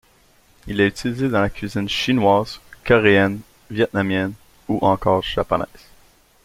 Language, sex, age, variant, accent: French, male, 30-39, Français d'Amérique du Nord, Français du Canada